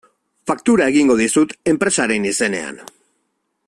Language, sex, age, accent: Basque, male, 40-49, Mendebalekoa (Araba, Bizkaia, Gipuzkoako mendebaleko herri batzuk)